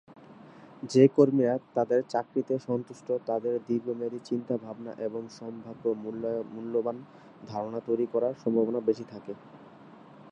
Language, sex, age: Bengali, male, 19-29